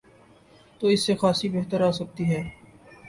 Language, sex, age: Urdu, male, 19-29